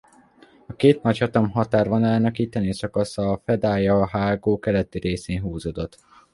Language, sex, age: Hungarian, male, under 19